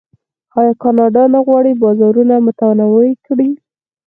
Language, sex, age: Pashto, female, 19-29